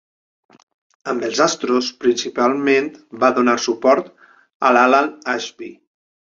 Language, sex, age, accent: Catalan, male, 30-39, valencià